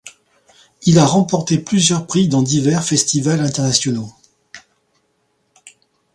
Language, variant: French, Français de métropole